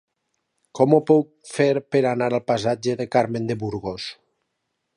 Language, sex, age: Catalan, male, 30-39